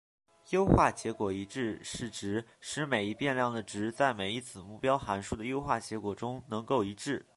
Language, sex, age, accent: Chinese, male, under 19, 出生地：河北省